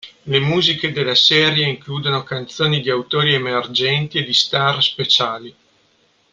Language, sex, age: Italian, male, 30-39